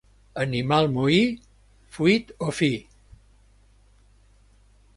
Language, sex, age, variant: Catalan, male, 70-79, Central